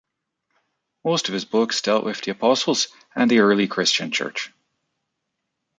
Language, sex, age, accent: English, male, 30-39, Canadian English